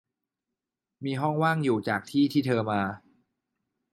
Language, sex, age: Thai, male, 19-29